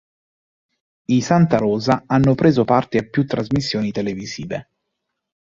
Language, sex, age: Italian, male, 30-39